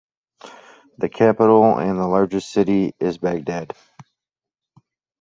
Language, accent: English, Australian English